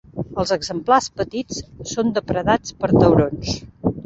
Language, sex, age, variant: Catalan, female, 60-69, Central